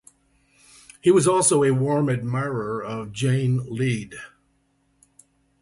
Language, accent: English, United States English